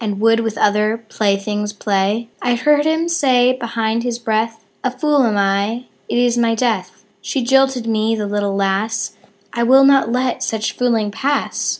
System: none